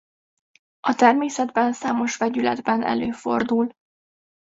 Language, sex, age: Hungarian, female, 19-29